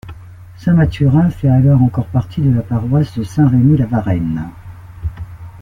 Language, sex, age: French, female, 60-69